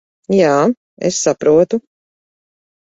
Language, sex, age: Latvian, female, 40-49